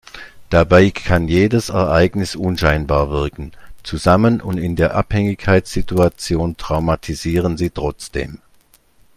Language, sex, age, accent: German, male, 60-69, Deutschland Deutsch